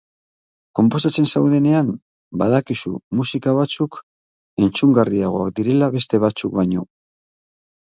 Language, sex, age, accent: Basque, male, 60-69, Mendebalekoa (Araba, Bizkaia, Gipuzkoako mendebaleko herri batzuk)